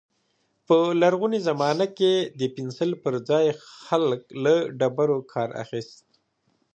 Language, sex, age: Pashto, male, 30-39